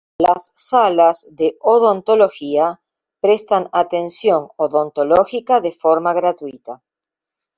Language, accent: Spanish, Rioplatense: Argentina, Uruguay, este de Bolivia, Paraguay